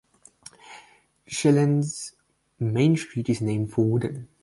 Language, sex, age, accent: English, male, under 19, Southern African (South Africa, Zimbabwe, Namibia)